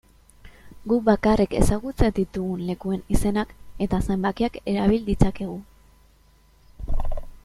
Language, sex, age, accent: Basque, female, 19-29, Mendebalekoa (Araba, Bizkaia, Gipuzkoako mendebaleko herri batzuk)